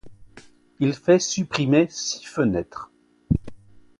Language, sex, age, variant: French, male, 50-59, Français de métropole